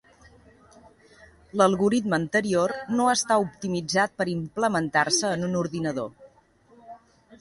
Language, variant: Catalan, Central